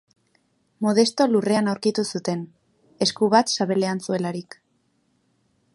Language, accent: Basque, Erdialdekoa edo Nafarra (Gipuzkoa, Nafarroa)